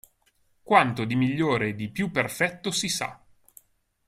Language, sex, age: Italian, male, 30-39